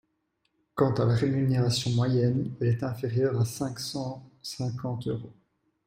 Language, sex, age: French, male, 19-29